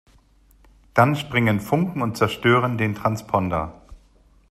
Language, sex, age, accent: German, male, 50-59, Deutschland Deutsch